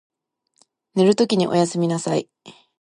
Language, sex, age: Japanese, female, 19-29